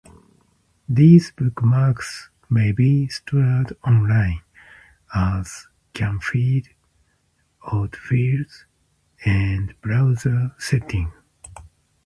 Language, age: English, 50-59